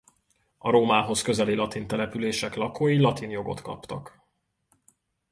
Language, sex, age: Hungarian, male, 30-39